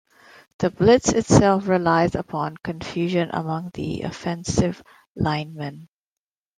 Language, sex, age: English, female, 50-59